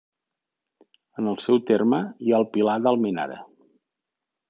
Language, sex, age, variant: Catalan, male, 50-59, Central